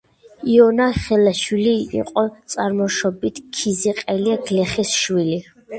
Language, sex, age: Georgian, female, 19-29